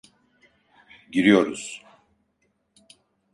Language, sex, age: Turkish, male, 60-69